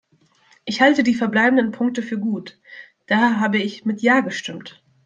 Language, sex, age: German, female, 19-29